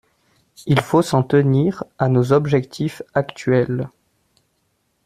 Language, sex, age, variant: French, male, 30-39, Français de métropole